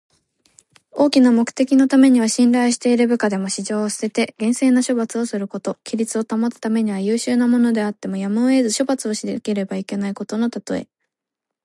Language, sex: Japanese, female